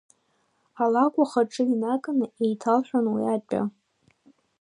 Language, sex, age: Abkhazian, female, under 19